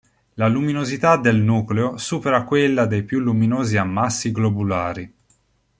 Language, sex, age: Italian, male, 19-29